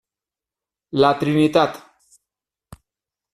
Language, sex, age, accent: Spanish, male, 40-49, España: Norte peninsular (Asturias, Castilla y León, Cantabria, País Vasco, Navarra, Aragón, La Rioja, Guadalajara, Cuenca)